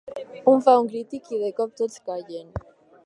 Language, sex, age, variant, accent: Catalan, female, under 19, Alacantí, valencià